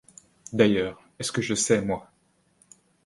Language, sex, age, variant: French, male, 30-39, Français de métropole